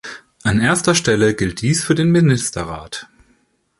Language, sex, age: German, male, 30-39